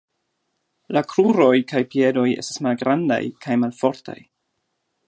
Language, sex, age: Esperanto, male, 30-39